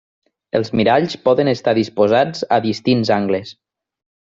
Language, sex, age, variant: Catalan, male, 19-29, Nord-Occidental